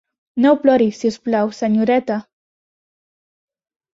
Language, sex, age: Catalan, female, under 19